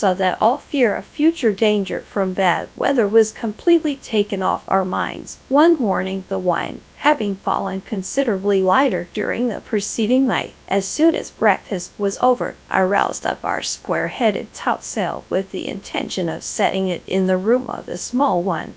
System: TTS, GradTTS